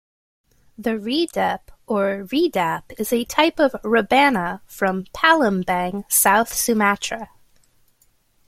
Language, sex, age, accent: English, female, 19-29, United States English